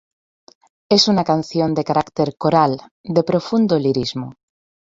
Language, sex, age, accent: Spanish, female, 30-39, España: Centro-Sur peninsular (Madrid, Toledo, Castilla-La Mancha)